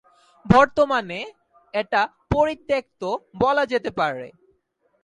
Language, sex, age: Bengali, male, 19-29